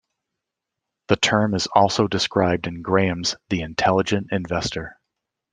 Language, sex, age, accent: English, male, 50-59, United States English